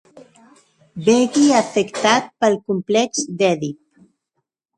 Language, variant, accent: Catalan, Central, central